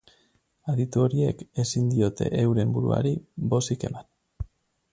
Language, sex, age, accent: Basque, male, 30-39, Mendebalekoa (Araba, Bizkaia, Gipuzkoako mendebaleko herri batzuk)